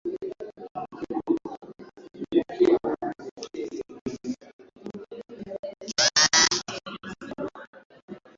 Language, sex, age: Swahili, male, 19-29